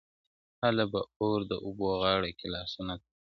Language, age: Pashto, 19-29